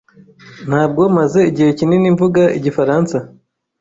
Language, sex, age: Kinyarwanda, male, 30-39